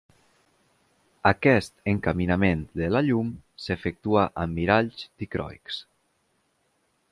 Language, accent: Catalan, valencià; valencià meridional